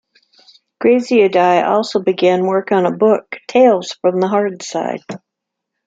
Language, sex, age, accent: English, female, 50-59, United States English